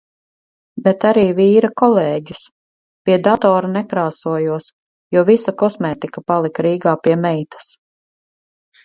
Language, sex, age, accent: Latvian, female, 50-59, Riga